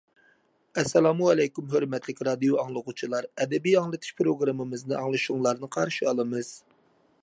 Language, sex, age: Uyghur, male, 30-39